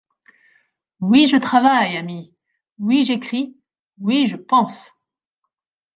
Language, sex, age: French, female, 40-49